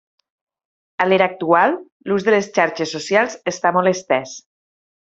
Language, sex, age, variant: Catalan, female, 30-39, Nord-Occidental